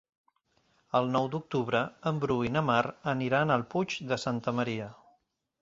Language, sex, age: Catalan, male, 30-39